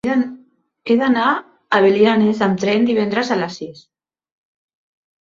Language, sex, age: Catalan, female, 50-59